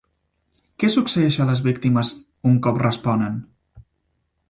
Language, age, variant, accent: Catalan, under 19, Central, central